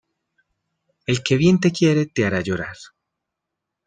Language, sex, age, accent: Spanish, male, 30-39, Andino-Pacífico: Colombia, Perú, Ecuador, oeste de Bolivia y Venezuela andina